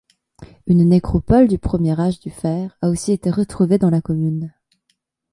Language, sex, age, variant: French, female, 19-29, Français de métropole